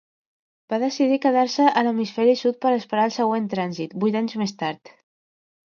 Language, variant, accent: Catalan, Central, central